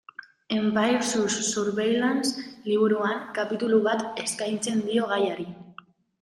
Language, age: Basque, 19-29